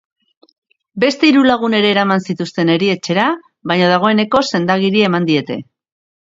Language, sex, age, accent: Basque, female, 19-29, Erdialdekoa edo Nafarra (Gipuzkoa, Nafarroa)